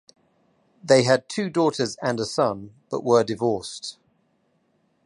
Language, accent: English, England English